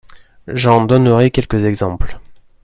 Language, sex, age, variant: French, male, 19-29, Français de métropole